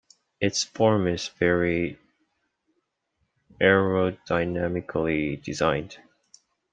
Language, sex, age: English, male, 19-29